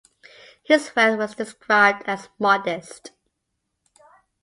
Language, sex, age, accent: English, female, 40-49, Scottish English